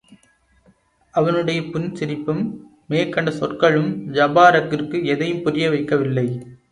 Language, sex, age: Tamil, male, 19-29